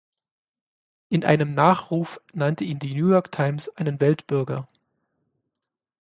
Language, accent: German, Deutschland Deutsch